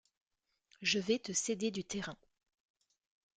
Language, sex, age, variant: French, female, 19-29, Français de métropole